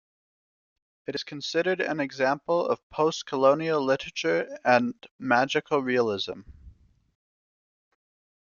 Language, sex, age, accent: English, male, under 19, Canadian English